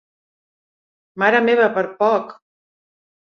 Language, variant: Catalan, Central